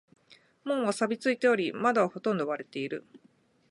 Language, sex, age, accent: Japanese, female, 30-39, 日本人